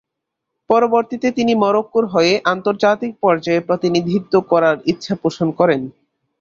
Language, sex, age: Bengali, male, under 19